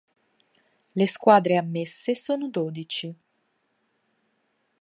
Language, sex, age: Italian, female, 19-29